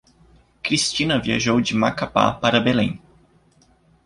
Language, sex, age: Portuguese, male, 19-29